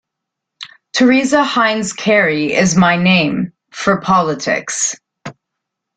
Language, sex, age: English, female, 30-39